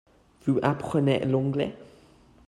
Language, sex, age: French, male, under 19